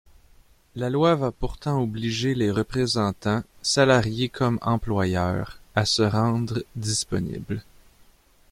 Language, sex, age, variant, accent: French, male, 30-39, Français d'Amérique du Nord, Français du Canada